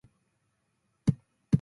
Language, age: Japanese, 19-29